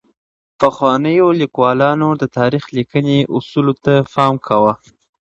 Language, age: Pashto, 19-29